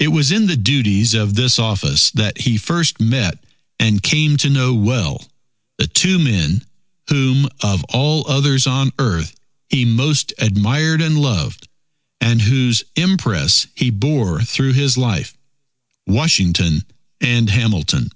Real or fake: real